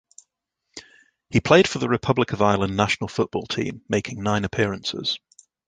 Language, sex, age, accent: English, male, 30-39, England English